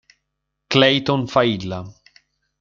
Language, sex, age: Italian, male, 19-29